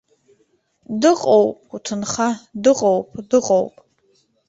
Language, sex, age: Abkhazian, female, under 19